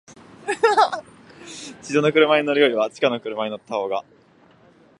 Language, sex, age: Japanese, male, 19-29